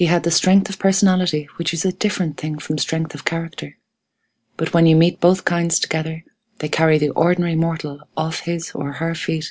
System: none